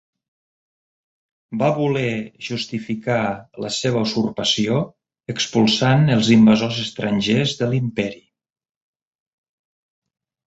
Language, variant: Catalan, Nord-Occidental